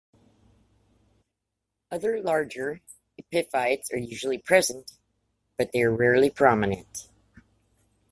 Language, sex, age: English, female, 40-49